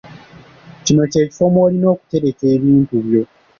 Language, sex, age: Ganda, male, under 19